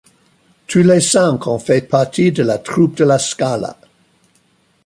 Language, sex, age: French, male, 60-69